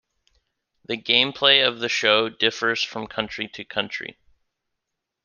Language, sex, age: English, male, 19-29